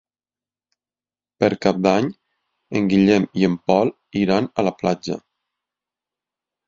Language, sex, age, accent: Catalan, male, 30-39, valencià